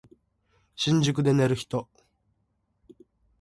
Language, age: Japanese, under 19